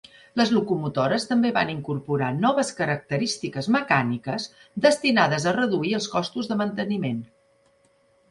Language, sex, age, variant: Catalan, female, 50-59, Central